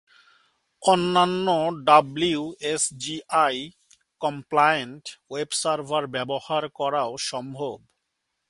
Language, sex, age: Bengali, male, 30-39